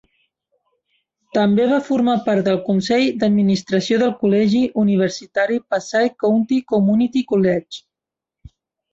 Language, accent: Catalan, aprenent (recent, des del castellà)